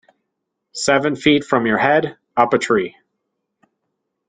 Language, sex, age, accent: English, male, 30-39, United States English